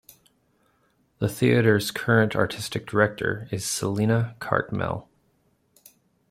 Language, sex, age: English, male, 40-49